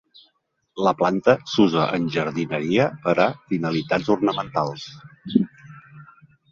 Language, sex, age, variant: Catalan, male, 50-59, Central